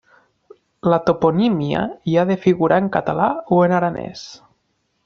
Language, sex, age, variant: Catalan, male, 19-29, Nord-Occidental